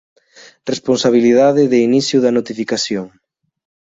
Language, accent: Galician, Atlántico (seseo e gheada)